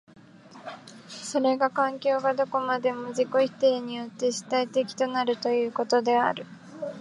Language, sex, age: Japanese, female, 19-29